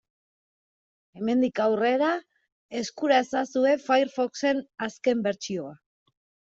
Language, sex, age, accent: Basque, female, 30-39, Erdialdekoa edo Nafarra (Gipuzkoa, Nafarroa)